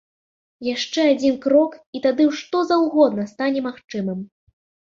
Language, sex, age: Belarusian, female, 19-29